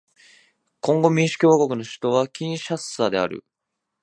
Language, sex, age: Japanese, male, 19-29